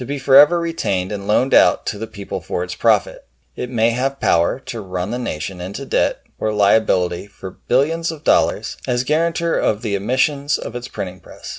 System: none